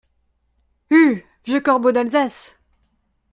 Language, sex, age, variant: French, female, 30-39, Français de métropole